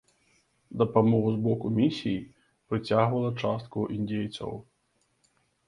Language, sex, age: Belarusian, male, 30-39